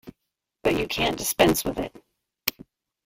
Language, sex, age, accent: English, female, 40-49, United States English